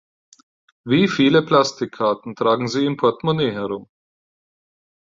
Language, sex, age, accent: German, male, 30-39, Deutschland Deutsch